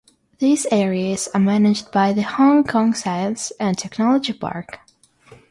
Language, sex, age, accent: English, female, under 19, United States English; England English